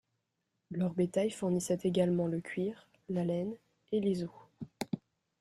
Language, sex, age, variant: French, female, under 19, Français de métropole